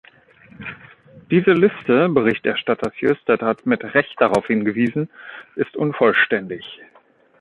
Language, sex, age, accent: German, male, 30-39, Deutschland Deutsch